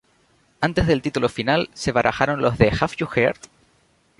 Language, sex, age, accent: Spanish, male, 19-29, España: Islas Canarias